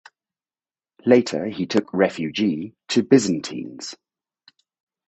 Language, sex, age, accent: English, male, 30-39, United States English